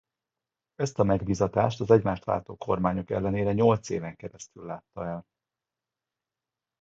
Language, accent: Hungarian, budapesti